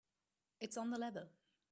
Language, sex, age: English, female, 30-39